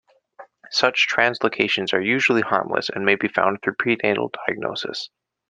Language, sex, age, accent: English, male, 19-29, United States English